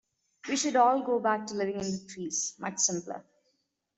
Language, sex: English, female